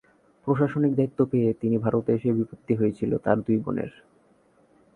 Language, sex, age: Bengali, male, 19-29